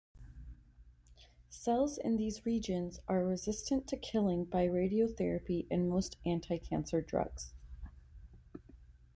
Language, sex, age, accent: English, female, 19-29, United States English